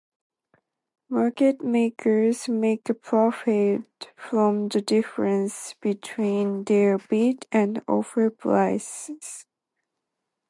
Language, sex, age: English, female, 19-29